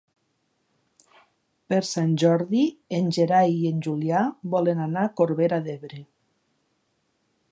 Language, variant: Catalan, Nord-Occidental